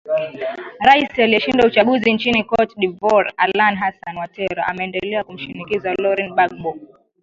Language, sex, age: Swahili, female, 19-29